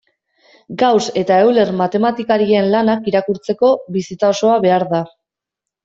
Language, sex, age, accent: Basque, female, 19-29, Erdialdekoa edo Nafarra (Gipuzkoa, Nafarroa)